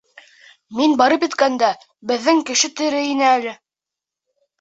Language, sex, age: Bashkir, male, under 19